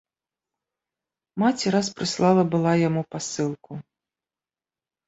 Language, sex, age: Belarusian, female, 30-39